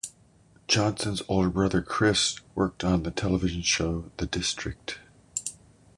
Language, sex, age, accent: English, male, 60-69, United States English